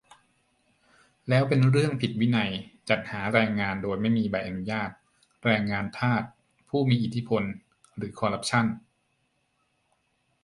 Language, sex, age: Thai, male, 40-49